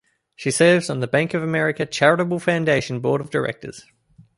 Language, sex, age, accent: English, male, 19-29, Australian English